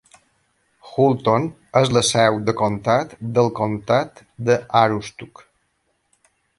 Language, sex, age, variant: Catalan, male, 50-59, Balear